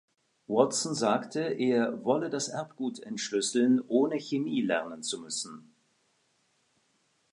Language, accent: German, Schweizerdeutsch